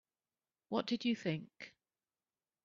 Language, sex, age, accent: English, female, 50-59, England English